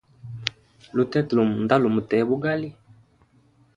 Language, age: Hemba, 19-29